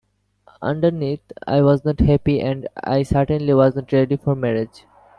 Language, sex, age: English, male, 19-29